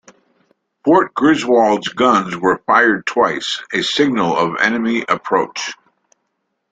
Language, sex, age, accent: English, male, 60-69, United States English